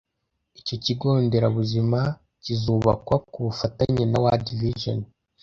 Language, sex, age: Kinyarwanda, male, under 19